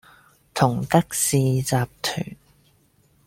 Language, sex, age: Cantonese, male, 19-29